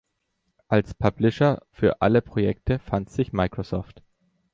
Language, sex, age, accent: German, male, 19-29, Deutschland Deutsch